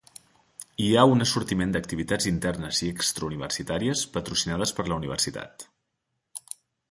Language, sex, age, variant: Catalan, male, 19-29, Central